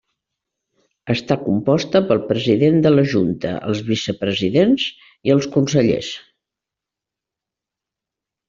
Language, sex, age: Catalan, female, 70-79